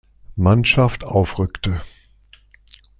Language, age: German, 60-69